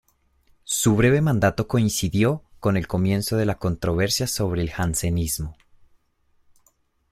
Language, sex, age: Spanish, male, 19-29